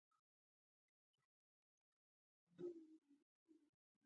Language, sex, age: Pashto, female, 19-29